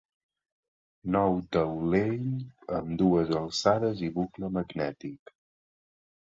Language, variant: Catalan, Balear